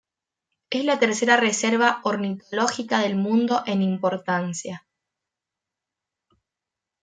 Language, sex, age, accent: Spanish, female, under 19, Rioplatense: Argentina, Uruguay, este de Bolivia, Paraguay